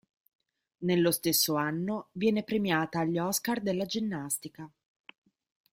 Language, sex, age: Italian, female, 30-39